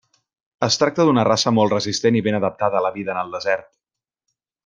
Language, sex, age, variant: Catalan, male, 19-29, Central